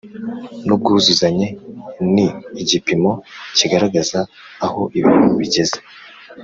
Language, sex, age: Kinyarwanda, male, 19-29